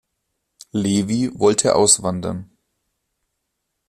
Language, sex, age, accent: German, male, 19-29, Deutschland Deutsch